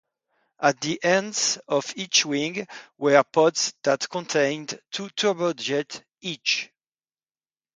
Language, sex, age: English, male, 50-59